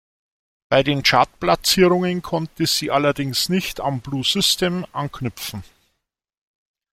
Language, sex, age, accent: German, male, 50-59, Deutschland Deutsch